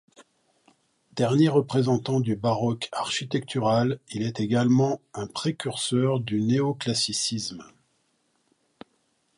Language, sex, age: French, male, 60-69